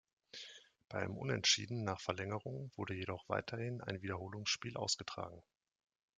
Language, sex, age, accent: German, male, 30-39, Deutschland Deutsch